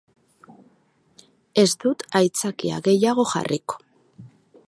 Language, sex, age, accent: Basque, female, 40-49, Mendebalekoa (Araba, Bizkaia, Gipuzkoako mendebaleko herri batzuk)